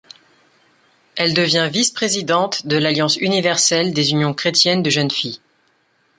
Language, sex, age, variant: French, female, 30-39, Français de métropole